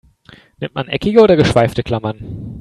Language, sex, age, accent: German, male, 19-29, Deutschland Deutsch